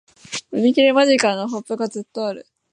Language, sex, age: Japanese, female, 19-29